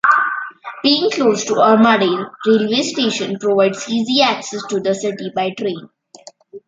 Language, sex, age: English, male, 19-29